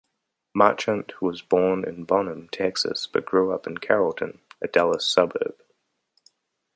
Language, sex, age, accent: English, male, 30-39, New Zealand English